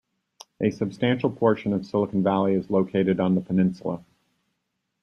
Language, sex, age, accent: English, male, 60-69, United States English